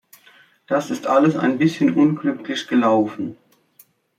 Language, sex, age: German, female, 60-69